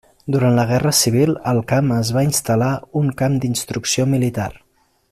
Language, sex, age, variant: Catalan, male, 30-39, Central